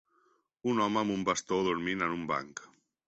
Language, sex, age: Catalan, male, 30-39